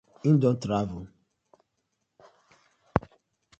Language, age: Nigerian Pidgin, 40-49